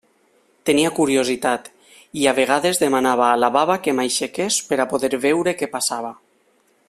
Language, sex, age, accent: Catalan, male, 19-29, valencià